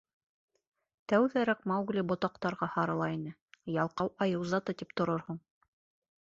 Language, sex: Bashkir, female